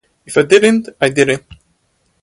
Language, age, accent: English, under 19, United States English